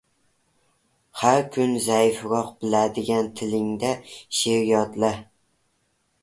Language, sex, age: Uzbek, male, under 19